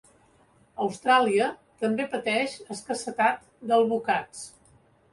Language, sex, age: Catalan, female, 70-79